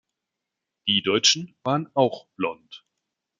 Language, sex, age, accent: German, male, 30-39, Deutschland Deutsch